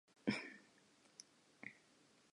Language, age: Southern Sotho, 19-29